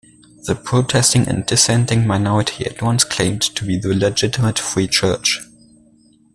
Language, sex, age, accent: English, male, 19-29, United States English